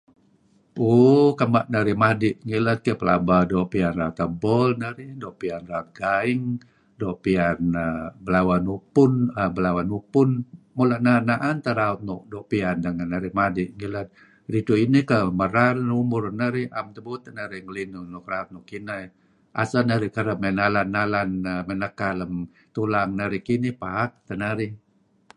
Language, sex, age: Kelabit, male, 70-79